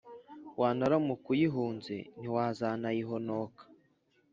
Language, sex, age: Kinyarwanda, male, 19-29